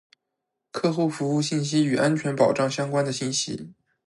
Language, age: Chinese, 19-29